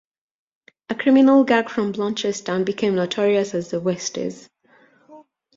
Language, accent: English, England English